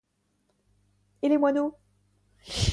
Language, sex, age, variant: French, female, 19-29, Français de métropole